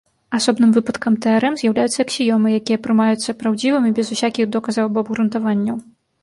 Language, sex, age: Belarusian, female, 30-39